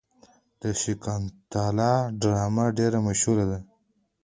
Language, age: Pashto, under 19